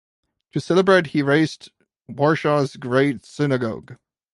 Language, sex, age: English, male, 19-29